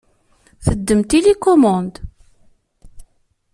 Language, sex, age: Kabyle, female, 30-39